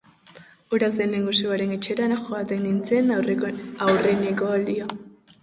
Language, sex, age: Basque, female, under 19